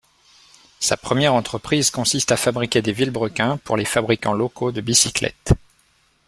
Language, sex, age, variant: French, male, 30-39, Français de métropole